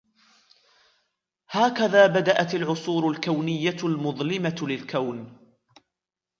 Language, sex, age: Arabic, male, 19-29